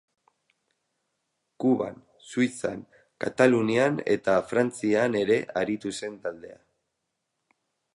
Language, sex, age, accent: Basque, male, 30-39, Mendebalekoa (Araba, Bizkaia, Gipuzkoako mendebaleko herri batzuk)